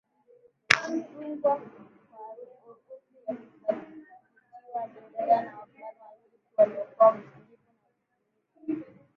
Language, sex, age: Swahili, female, 19-29